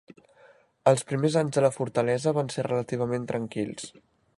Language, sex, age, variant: Catalan, male, 19-29, Central